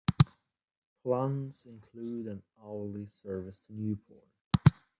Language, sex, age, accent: English, male, under 19, England English